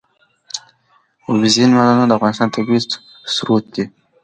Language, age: Pashto, under 19